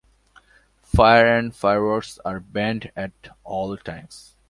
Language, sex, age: English, male, 19-29